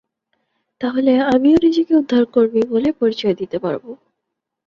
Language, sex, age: Bengali, female, 19-29